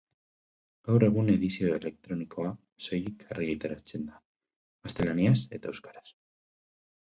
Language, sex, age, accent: Basque, male, 19-29, Mendebalekoa (Araba, Bizkaia, Gipuzkoako mendebaleko herri batzuk)